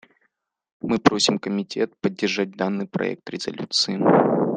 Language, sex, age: Russian, male, 19-29